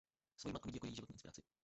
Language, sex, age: Czech, male, under 19